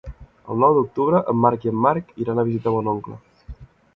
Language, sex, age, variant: Catalan, male, 19-29, Central